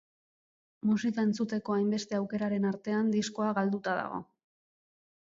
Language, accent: Basque, Erdialdekoa edo Nafarra (Gipuzkoa, Nafarroa)